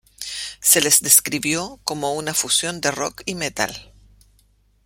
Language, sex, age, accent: Spanish, female, 50-59, Chileno: Chile, Cuyo